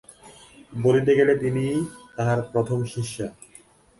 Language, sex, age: Bengali, male, 19-29